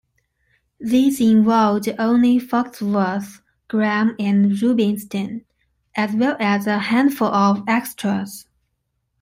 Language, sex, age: English, male, 19-29